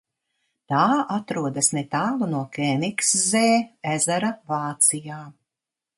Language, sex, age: Latvian, female, 60-69